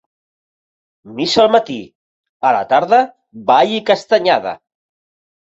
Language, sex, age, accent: Catalan, male, 40-49, Català central